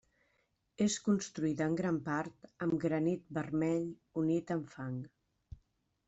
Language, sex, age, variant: Catalan, female, 50-59, Central